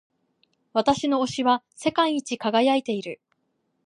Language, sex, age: Japanese, female, 19-29